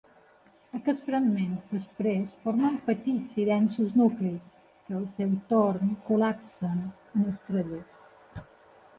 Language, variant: Catalan, Balear